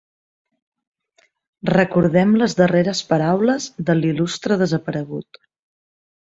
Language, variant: Catalan, Central